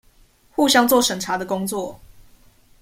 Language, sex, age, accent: Chinese, female, 19-29, 出生地：臺北市